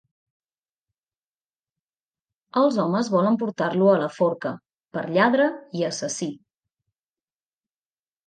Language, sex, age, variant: Catalan, female, 30-39, Nord-Occidental